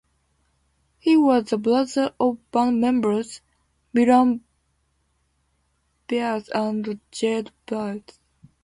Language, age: English, 19-29